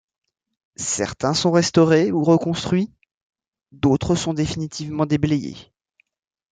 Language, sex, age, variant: French, male, 19-29, Français de métropole